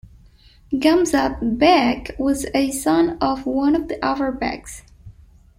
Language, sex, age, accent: English, female, 19-29, United States English